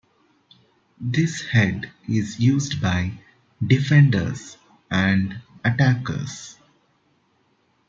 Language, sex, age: English, male, 30-39